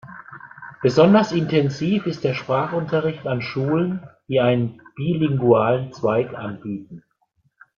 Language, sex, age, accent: German, male, 50-59, Deutschland Deutsch